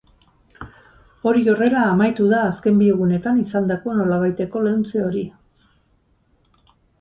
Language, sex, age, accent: Basque, female, 50-59, Erdialdekoa edo Nafarra (Gipuzkoa, Nafarroa)